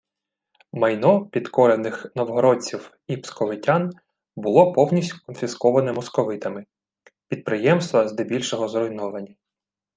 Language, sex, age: Ukrainian, male, 30-39